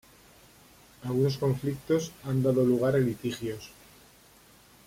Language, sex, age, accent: Spanish, male, 40-49, España: Centro-Sur peninsular (Madrid, Toledo, Castilla-La Mancha)